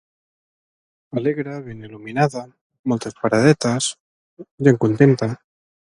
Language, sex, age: Catalan, male, 30-39